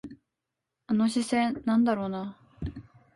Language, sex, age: Japanese, female, 19-29